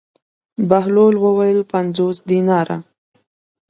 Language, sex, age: Pashto, female, 19-29